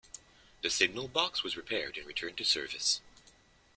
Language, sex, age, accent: English, male, 30-39, Canadian English